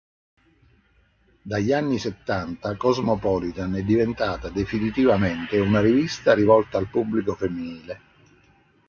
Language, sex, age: Italian, male, 50-59